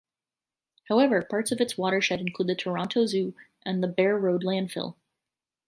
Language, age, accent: English, 30-39, United States English